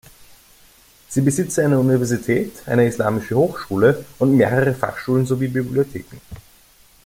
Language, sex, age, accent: German, male, 19-29, Österreichisches Deutsch